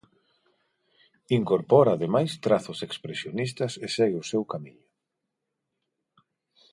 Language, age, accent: Galician, 40-49, Normativo (estándar); Neofalante